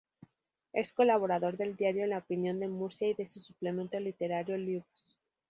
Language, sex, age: Spanish, female, 19-29